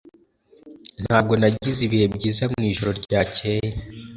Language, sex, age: Kinyarwanda, male, under 19